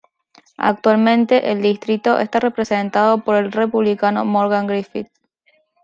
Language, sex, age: Spanish, female, 19-29